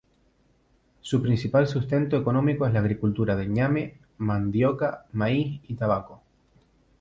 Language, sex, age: Spanish, male, 19-29